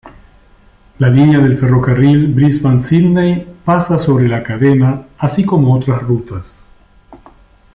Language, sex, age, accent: Spanish, male, 50-59, Rioplatense: Argentina, Uruguay, este de Bolivia, Paraguay